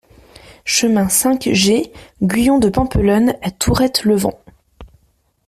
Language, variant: French, Français de métropole